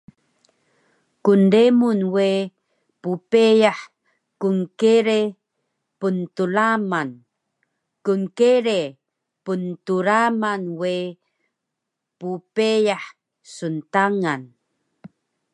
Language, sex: Taroko, female